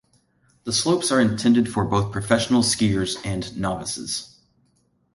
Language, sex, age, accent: English, male, 40-49, United States English